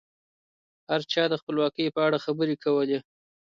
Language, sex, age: Pashto, male, 30-39